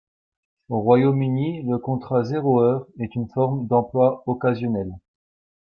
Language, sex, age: French, male, 30-39